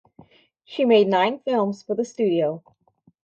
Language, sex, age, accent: English, female, 50-59, United States English